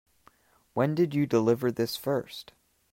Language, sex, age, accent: English, male, under 19, United States English